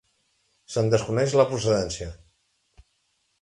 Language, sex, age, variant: Catalan, male, 50-59, Central